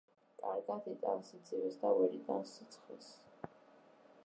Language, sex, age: Georgian, female, under 19